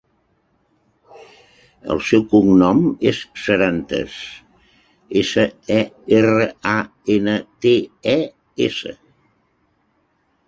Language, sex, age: Catalan, male, 70-79